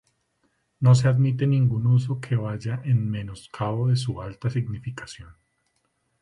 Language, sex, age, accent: Spanish, male, 30-39, Caribe: Cuba, Venezuela, Puerto Rico, República Dominicana, Panamá, Colombia caribeña, México caribeño, Costa del golfo de México